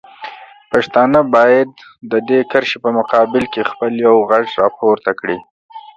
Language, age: Pashto, 30-39